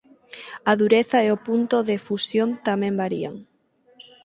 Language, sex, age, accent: Galician, female, 19-29, Oriental (común en zona oriental)